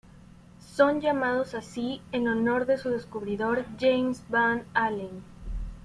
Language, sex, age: Spanish, female, 19-29